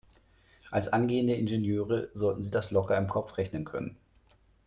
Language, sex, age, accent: German, male, 30-39, Deutschland Deutsch